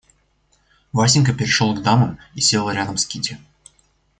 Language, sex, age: Russian, male, under 19